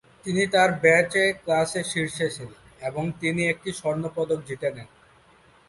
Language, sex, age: Bengali, male, 19-29